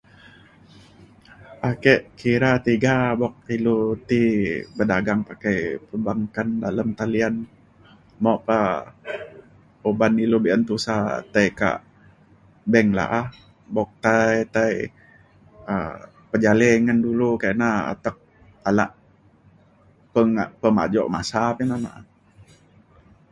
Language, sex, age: Mainstream Kenyah, male, 30-39